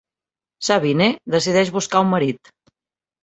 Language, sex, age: Catalan, female, 30-39